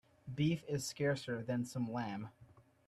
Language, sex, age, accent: English, male, 19-29, United States English